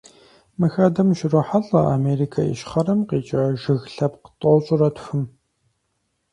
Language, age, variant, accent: Kabardian, 19-29, Адыгэбзэ (Къэбэрдей, Кирил, псоми зэдай), Джылэхъстэней (Gilahsteney)